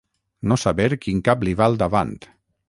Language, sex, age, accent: Catalan, male, 40-49, valencià